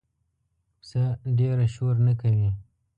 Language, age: Pashto, 19-29